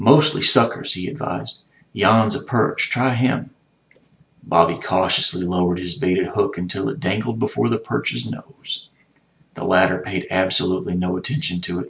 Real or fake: real